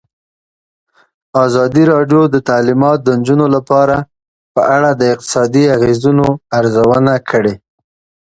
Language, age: Pashto, 30-39